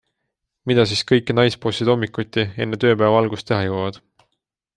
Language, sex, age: Estonian, male, 19-29